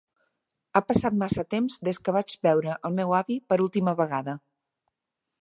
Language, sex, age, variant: Catalan, female, 50-59, Central